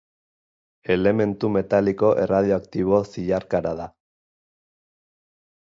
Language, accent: Basque, Erdialdekoa edo Nafarra (Gipuzkoa, Nafarroa)